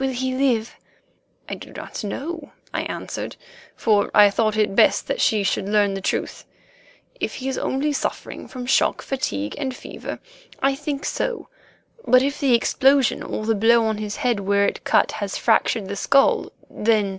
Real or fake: real